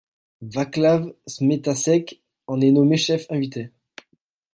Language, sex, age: French, male, 19-29